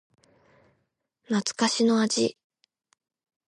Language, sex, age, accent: Japanese, female, 19-29, 標準語